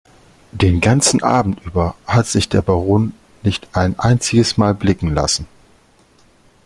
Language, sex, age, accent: German, male, 40-49, Deutschland Deutsch